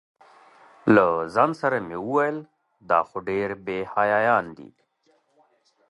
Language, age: Pashto, 30-39